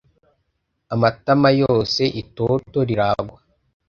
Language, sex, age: Kinyarwanda, male, under 19